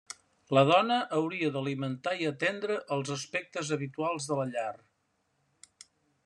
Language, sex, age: Catalan, male, 70-79